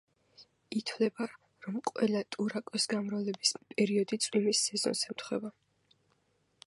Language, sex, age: Georgian, female, 19-29